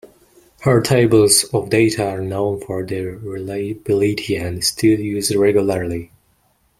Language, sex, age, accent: English, male, 30-39, United States English